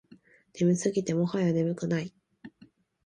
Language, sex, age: Japanese, female, 19-29